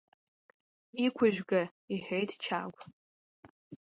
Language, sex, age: Abkhazian, female, under 19